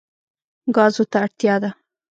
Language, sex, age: Pashto, female, 19-29